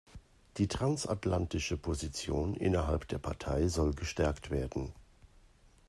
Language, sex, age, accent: German, male, 40-49, Deutschland Deutsch